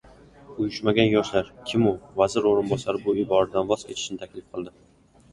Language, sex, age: Uzbek, male, 19-29